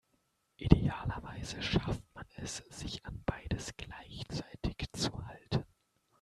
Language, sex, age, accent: German, male, 19-29, Deutschland Deutsch